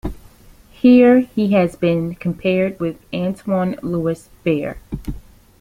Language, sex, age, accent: English, female, 30-39, United States English